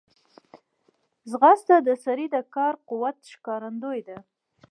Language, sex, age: Pashto, female, 19-29